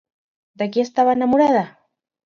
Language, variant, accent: Catalan, Central, central